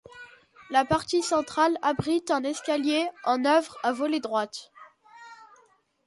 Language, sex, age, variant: French, male, 40-49, Français de métropole